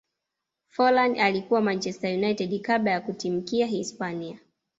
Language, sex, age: Swahili, female, 19-29